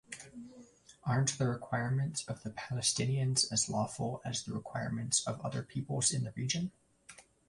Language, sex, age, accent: English, male, 19-29, United States English